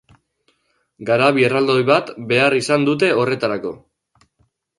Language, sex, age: Basque, male, under 19